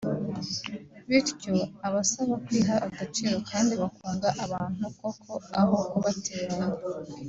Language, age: Kinyarwanda, 19-29